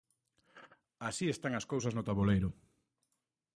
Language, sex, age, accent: Galician, male, 30-39, Oriental (común en zona oriental)